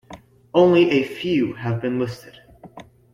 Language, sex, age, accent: English, male, under 19, United States English